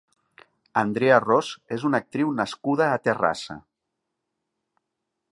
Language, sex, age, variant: Catalan, male, 40-49, Nord-Occidental